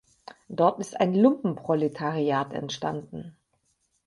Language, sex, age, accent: German, female, 50-59, Deutschland Deutsch